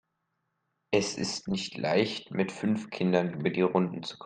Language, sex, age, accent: German, male, under 19, Deutschland Deutsch